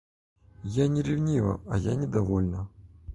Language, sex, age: Russian, male, 30-39